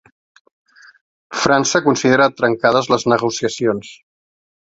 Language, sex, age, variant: Catalan, male, 40-49, Central